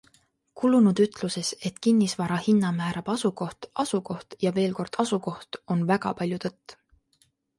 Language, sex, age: Estonian, female, 19-29